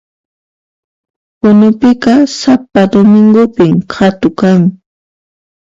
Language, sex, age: Puno Quechua, female, 19-29